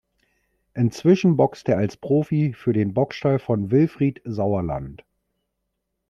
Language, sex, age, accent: German, male, 40-49, Deutschland Deutsch